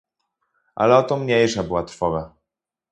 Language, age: Polish, 19-29